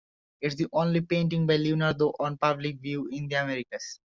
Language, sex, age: English, male, under 19